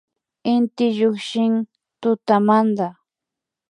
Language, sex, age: Imbabura Highland Quichua, female, 30-39